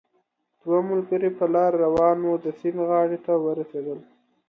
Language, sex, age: Pashto, male, 19-29